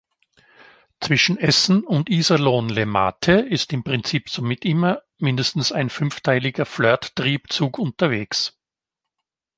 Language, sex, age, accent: German, male, 50-59, Österreichisches Deutsch